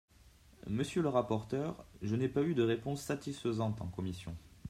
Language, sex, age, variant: French, male, 19-29, Français de métropole